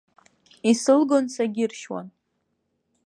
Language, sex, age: Abkhazian, female, under 19